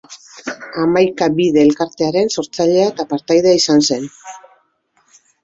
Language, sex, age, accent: Basque, female, 50-59, Mendebalekoa (Araba, Bizkaia, Gipuzkoako mendebaleko herri batzuk)